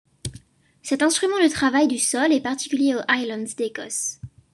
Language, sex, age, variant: French, female, under 19, Français de métropole